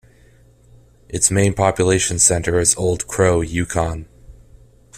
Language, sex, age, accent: English, male, 30-39, Canadian English